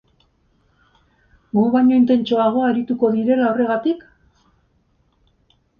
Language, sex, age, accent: Basque, female, 50-59, Erdialdekoa edo Nafarra (Gipuzkoa, Nafarroa)